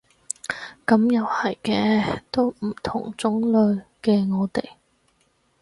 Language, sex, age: Cantonese, female, 30-39